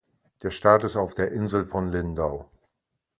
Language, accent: German, Deutschland Deutsch